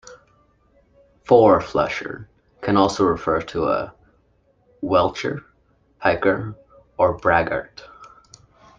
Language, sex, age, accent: English, male, 19-29, Canadian English